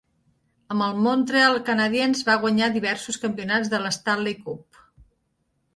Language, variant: Catalan, Nord-Occidental